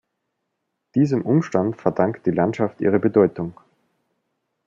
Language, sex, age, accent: German, male, 19-29, Österreichisches Deutsch